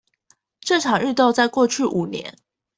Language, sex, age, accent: Chinese, female, 19-29, 出生地：臺北市